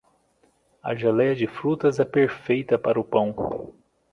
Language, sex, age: Portuguese, male, 30-39